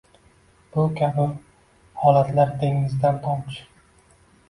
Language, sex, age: Uzbek, male, 19-29